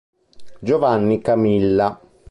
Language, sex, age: Italian, male, 50-59